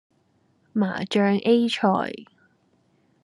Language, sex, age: Cantonese, female, 19-29